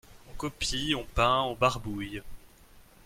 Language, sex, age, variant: French, male, 19-29, Français de métropole